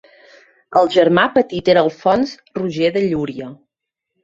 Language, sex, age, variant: Catalan, female, 30-39, Central